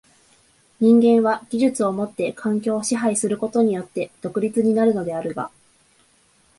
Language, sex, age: Japanese, female, 19-29